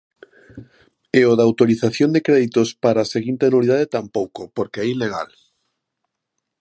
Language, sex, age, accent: Galician, male, 19-29, Normativo (estándar)